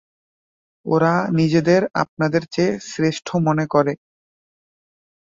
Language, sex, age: Bengali, male, 19-29